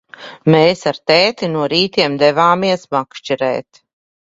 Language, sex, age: Latvian, female, 40-49